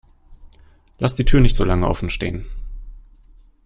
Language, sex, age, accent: German, male, 19-29, Deutschland Deutsch